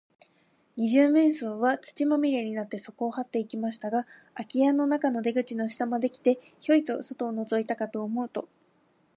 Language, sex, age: Japanese, female, 19-29